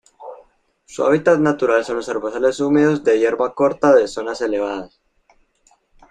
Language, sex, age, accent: Spanish, male, under 19, Andino-Pacífico: Colombia, Perú, Ecuador, oeste de Bolivia y Venezuela andina